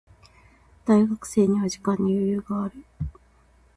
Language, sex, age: Japanese, female, 30-39